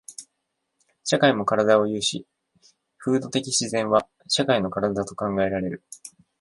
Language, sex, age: Japanese, male, 19-29